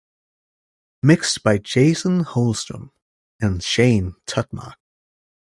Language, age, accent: English, 19-29, United States English